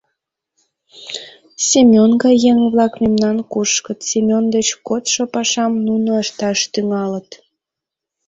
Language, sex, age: Mari, female, 19-29